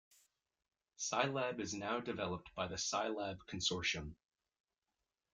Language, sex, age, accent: English, male, 19-29, United States English